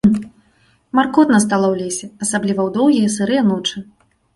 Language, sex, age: Belarusian, female, 30-39